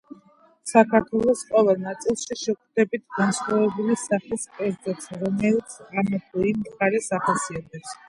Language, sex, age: Georgian, female, under 19